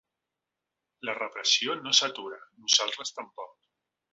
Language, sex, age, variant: Catalan, male, 40-49, Central